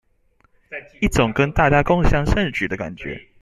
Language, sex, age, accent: Chinese, male, 19-29, 出生地：新北市